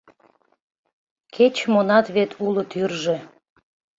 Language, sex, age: Mari, female, 40-49